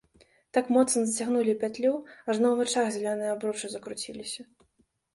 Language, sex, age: Belarusian, female, 19-29